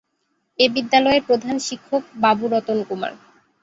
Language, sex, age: Bengali, female, 19-29